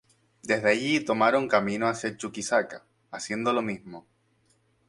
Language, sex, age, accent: Spanish, male, 19-29, España: Islas Canarias